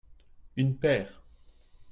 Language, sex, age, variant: French, male, 30-39, Français de métropole